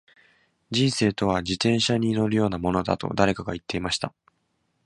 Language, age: Japanese, under 19